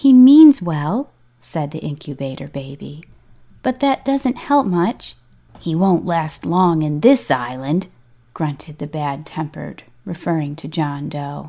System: none